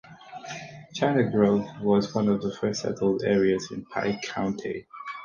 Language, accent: English, United States English